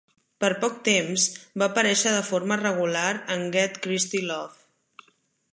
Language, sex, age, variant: Catalan, female, 30-39, Central